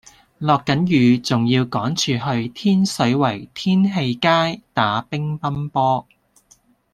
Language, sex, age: Cantonese, female, 30-39